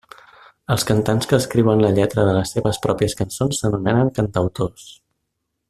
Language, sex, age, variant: Catalan, male, 30-39, Central